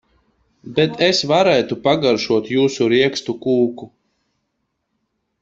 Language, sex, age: Latvian, male, 19-29